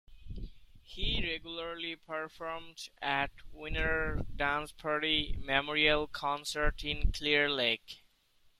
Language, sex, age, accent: English, male, 19-29, United States English